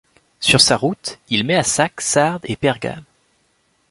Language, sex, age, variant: French, male, 19-29, Français de métropole